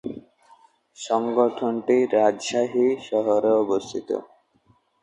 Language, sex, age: Bengali, male, under 19